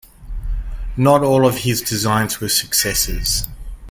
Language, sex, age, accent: English, male, 50-59, Australian English